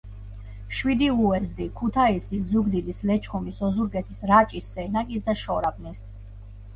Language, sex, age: Georgian, female, 40-49